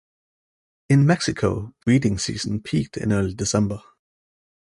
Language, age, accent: English, 19-29, United States English